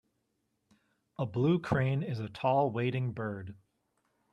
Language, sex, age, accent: English, male, 19-29, United States English